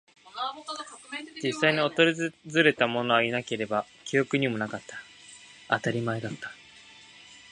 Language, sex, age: Japanese, male, 19-29